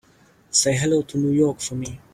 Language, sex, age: English, male, 19-29